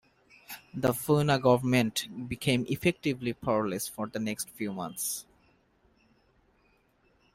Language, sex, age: English, male, 19-29